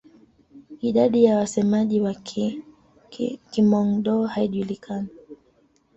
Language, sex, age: Swahili, female, 19-29